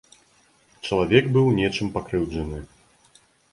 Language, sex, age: Belarusian, male, 30-39